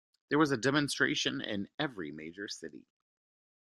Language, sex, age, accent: English, male, 30-39, United States English